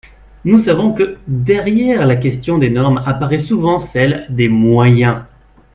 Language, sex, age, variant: French, male, 30-39, Français de métropole